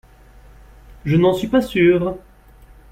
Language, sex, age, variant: French, male, 30-39, Français de métropole